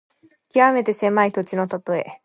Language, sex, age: Japanese, female, 19-29